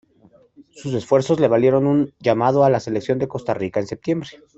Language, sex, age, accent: Spanish, male, 30-39, México